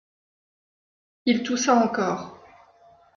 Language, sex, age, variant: French, female, 40-49, Français de métropole